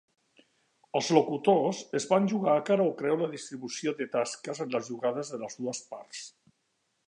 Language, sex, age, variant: Catalan, male, 60-69, Central